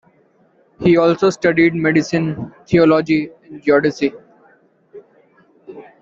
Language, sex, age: English, male, 19-29